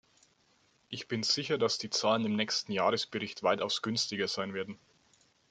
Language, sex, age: German, male, 30-39